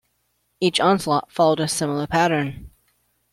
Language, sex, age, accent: English, male, 19-29, United States English